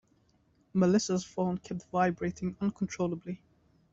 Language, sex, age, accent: English, male, 19-29, England English